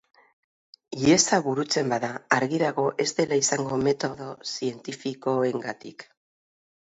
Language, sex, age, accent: Basque, female, 40-49, Mendebalekoa (Araba, Bizkaia, Gipuzkoako mendebaleko herri batzuk)